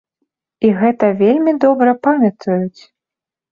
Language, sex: Belarusian, female